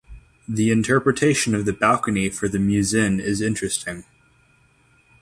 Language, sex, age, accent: English, male, 19-29, United States English